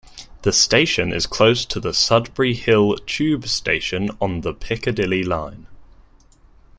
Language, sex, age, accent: English, male, 19-29, England English